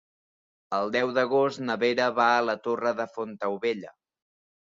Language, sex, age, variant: Catalan, male, 19-29, Central